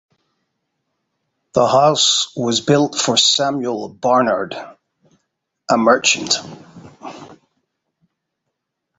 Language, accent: English, Irish English